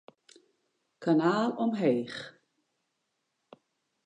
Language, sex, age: Western Frisian, female, 60-69